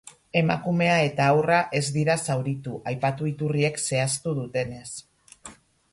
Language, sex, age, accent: Basque, female, 50-59, Erdialdekoa edo Nafarra (Gipuzkoa, Nafarroa)